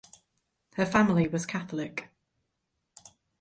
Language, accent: English, England English